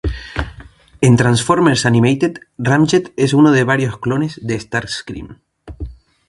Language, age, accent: Spanish, 19-29, España: Islas Canarias